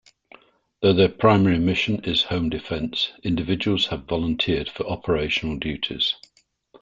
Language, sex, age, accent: English, male, 60-69, England English